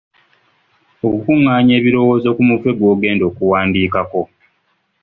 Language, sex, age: Ganda, male, 30-39